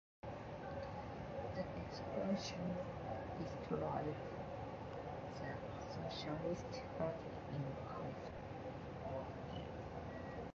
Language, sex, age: English, female, 19-29